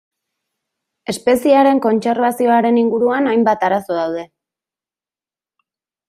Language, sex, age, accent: Basque, female, 30-39, Erdialdekoa edo Nafarra (Gipuzkoa, Nafarroa)